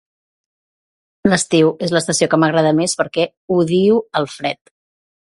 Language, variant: Catalan, Central